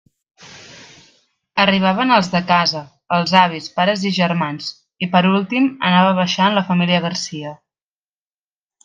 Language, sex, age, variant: Catalan, female, 19-29, Central